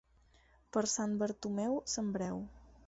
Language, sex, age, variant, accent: Catalan, female, 19-29, Balear, menorquí